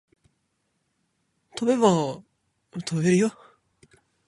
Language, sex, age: Japanese, male, 19-29